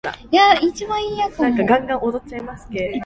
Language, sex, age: Cantonese, female, 19-29